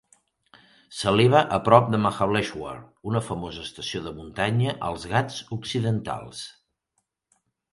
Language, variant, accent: Catalan, Central, tarragoní